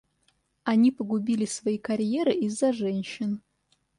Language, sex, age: Russian, female, 30-39